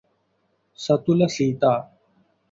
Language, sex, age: Telugu, male, 19-29